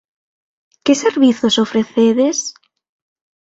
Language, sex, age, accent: Galician, female, 19-29, Atlántico (seseo e gheada); Normativo (estándar)